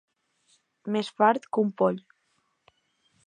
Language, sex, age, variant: Catalan, female, 19-29, Balear